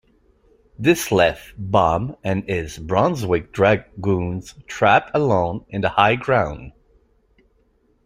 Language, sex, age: English, male, 50-59